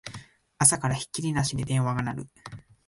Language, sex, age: Japanese, male, 19-29